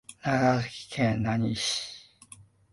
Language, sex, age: Japanese, male, 30-39